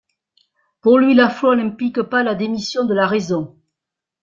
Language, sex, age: French, female, 60-69